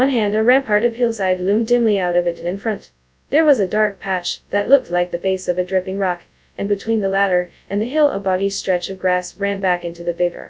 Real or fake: fake